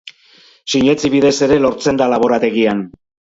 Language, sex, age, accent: Basque, male, 60-69, Mendebalekoa (Araba, Bizkaia, Gipuzkoako mendebaleko herri batzuk)